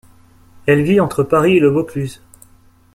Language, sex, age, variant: French, male, 19-29, Français de métropole